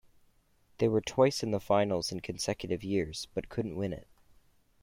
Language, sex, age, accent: English, male, 19-29, Canadian English